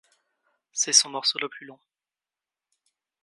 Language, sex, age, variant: French, male, 19-29, Français de métropole